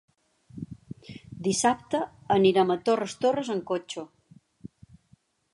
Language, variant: Catalan, Balear